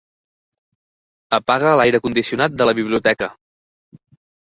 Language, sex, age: Catalan, male, 30-39